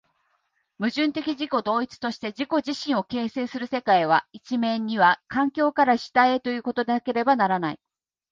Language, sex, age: Japanese, female, 40-49